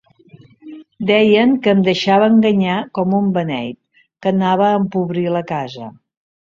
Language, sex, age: Catalan, female, 70-79